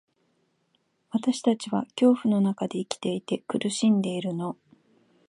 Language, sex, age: Japanese, female, 50-59